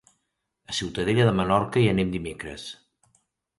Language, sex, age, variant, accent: Catalan, male, 40-49, Central, tarragoní